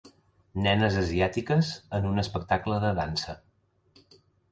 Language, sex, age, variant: Catalan, male, 30-39, Central